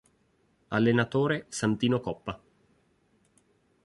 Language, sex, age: Italian, male, 30-39